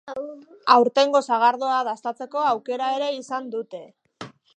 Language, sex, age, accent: Basque, female, 40-49, Mendebalekoa (Araba, Bizkaia, Gipuzkoako mendebaleko herri batzuk)